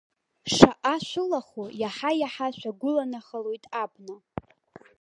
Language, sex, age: Abkhazian, female, under 19